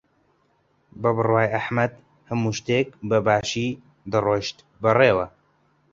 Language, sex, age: Central Kurdish, male, 19-29